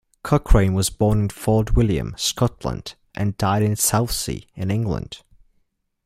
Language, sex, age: English, male, 19-29